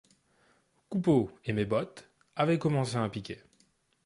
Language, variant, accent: French, Français des départements et régions d'outre-mer, Français de La Réunion